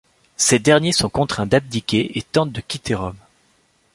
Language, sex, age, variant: French, male, 19-29, Français de métropole